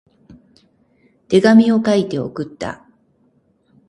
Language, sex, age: Japanese, female, 60-69